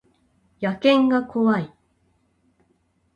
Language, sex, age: Japanese, female, 30-39